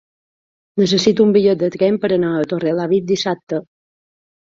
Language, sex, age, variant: Catalan, female, 40-49, Balear